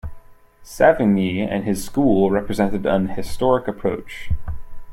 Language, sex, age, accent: English, male, 30-39, United States English